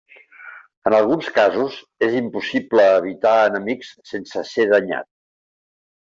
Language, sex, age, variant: Catalan, male, 70-79, Central